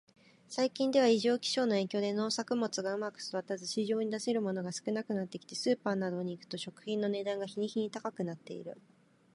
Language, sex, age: Japanese, female, 19-29